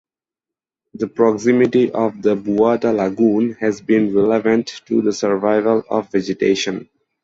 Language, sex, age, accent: English, male, 19-29, United States English